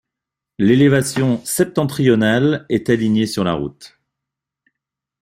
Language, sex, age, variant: French, male, 50-59, Français de métropole